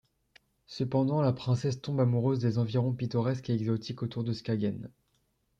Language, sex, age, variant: French, male, under 19, Français de métropole